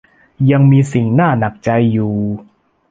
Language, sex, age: Thai, male, 19-29